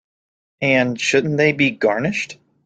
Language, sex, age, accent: English, male, 19-29, United States English